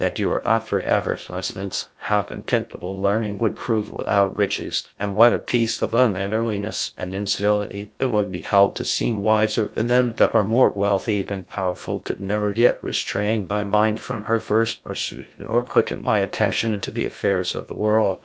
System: TTS, GlowTTS